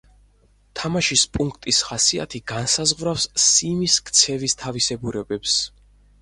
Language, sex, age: Georgian, male, 19-29